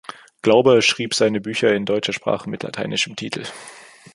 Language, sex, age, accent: German, male, 19-29, Deutschland Deutsch